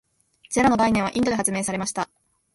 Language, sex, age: Japanese, female, 19-29